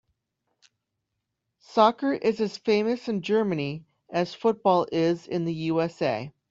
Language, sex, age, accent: English, male, 19-29, United States English